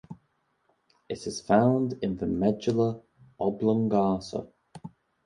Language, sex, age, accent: English, male, 19-29, England English